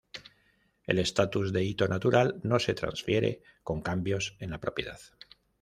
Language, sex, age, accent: Spanish, male, 50-59, España: Norte peninsular (Asturias, Castilla y León, Cantabria, País Vasco, Navarra, Aragón, La Rioja, Guadalajara, Cuenca)